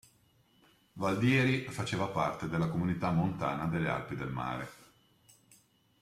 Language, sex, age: Italian, male, 60-69